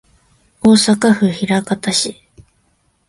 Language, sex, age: Japanese, female, 19-29